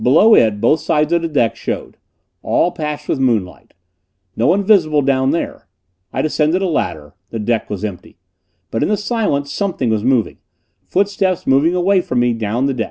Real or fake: real